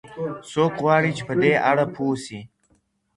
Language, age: Pashto, under 19